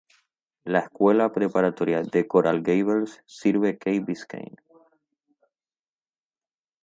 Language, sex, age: Spanish, male, 19-29